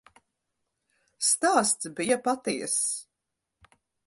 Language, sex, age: Latvian, female, 40-49